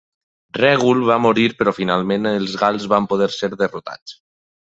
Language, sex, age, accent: Catalan, male, 19-29, valencià